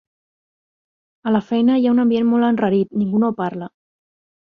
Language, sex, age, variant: Catalan, female, 40-49, Central